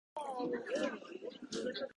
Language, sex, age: Japanese, female, 19-29